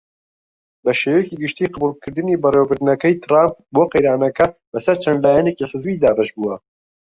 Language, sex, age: Central Kurdish, male, 19-29